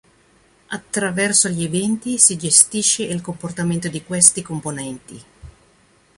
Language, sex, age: Italian, female, 50-59